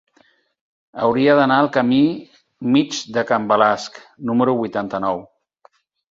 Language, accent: Catalan, Barcelonès